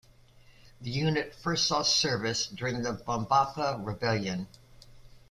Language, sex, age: English, female, 70-79